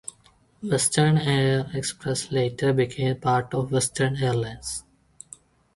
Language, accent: English, India and South Asia (India, Pakistan, Sri Lanka)